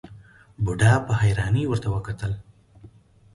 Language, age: Pashto, 30-39